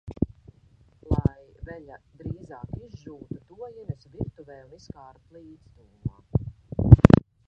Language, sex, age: Latvian, female, 30-39